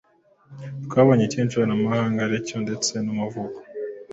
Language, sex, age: Kinyarwanda, male, 19-29